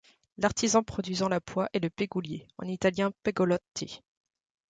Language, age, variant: French, 30-39, Français de métropole